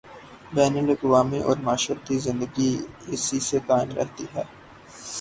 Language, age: Urdu, 19-29